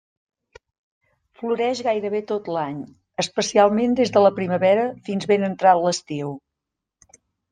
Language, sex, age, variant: Catalan, female, 50-59, Central